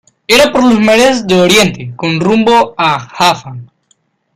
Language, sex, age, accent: Spanish, male, under 19, Andino-Pacífico: Colombia, Perú, Ecuador, oeste de Bolivia y Venezuela andina